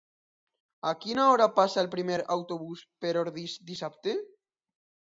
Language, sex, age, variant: Catalan, male, under 19, Alacantí